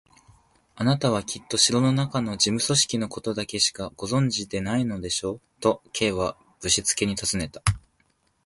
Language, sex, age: Japanese, male, 19-29